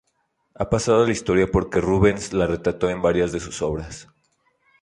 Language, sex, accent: Spanish, male, México